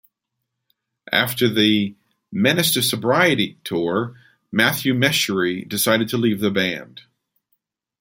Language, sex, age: English, male, 50-59